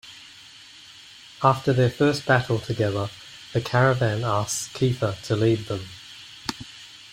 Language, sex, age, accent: English, male, 40-49, Australian English